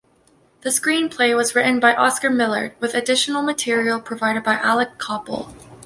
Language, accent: English, Canadian English